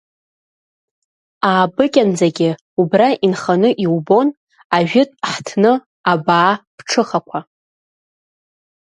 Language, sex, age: Abkhazian, female, under 19